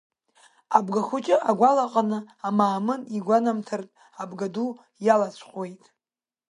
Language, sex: Abkhazian, female